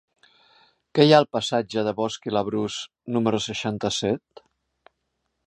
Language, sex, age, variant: Catalan, male, 60-69, Central